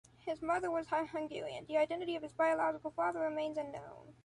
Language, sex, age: English, male, under 19